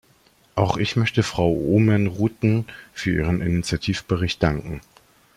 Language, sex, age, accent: German, male, 30-39, Deutschland Deutsch